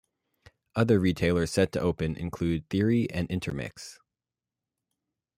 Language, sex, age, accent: English, male, 19-29, United States English